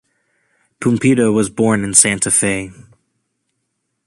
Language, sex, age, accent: English, male, 19-29, United States English